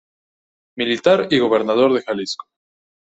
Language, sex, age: Spanish, male, 19-29